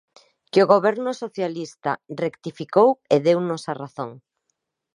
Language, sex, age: Galician, female, 40-49